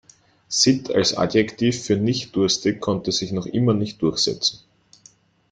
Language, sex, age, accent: German, male, 19-29, Österreichisches Deutsch